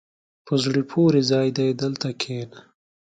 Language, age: Pashto, 19-29